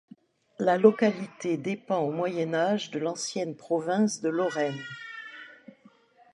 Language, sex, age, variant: French, female, 60-69, Français de métropole